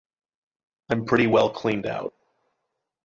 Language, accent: English, United States English